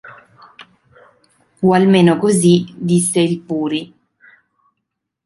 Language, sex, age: Italian, female, 30-39